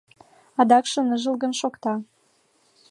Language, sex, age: Mari, female, 19-29